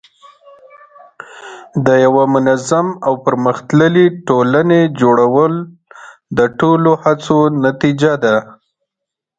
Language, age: Pashto, 30-39